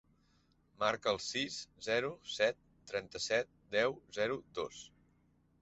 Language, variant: Catalan, Central